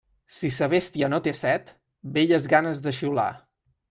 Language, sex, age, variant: Catalan, male, 19-29, Central